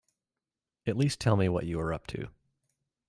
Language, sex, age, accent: English, male, 30-39, United States English